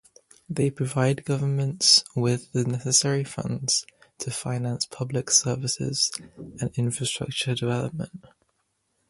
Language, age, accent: English, 19-29, England English